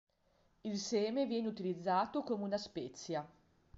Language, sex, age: Italian, female, 50-59